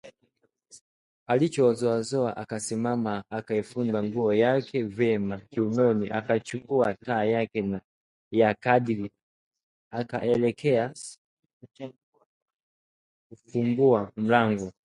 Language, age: Swahili, 19-29